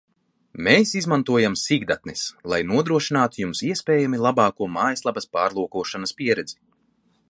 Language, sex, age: Latvian, male, 30-39